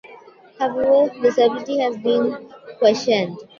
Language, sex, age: English, female, 19-29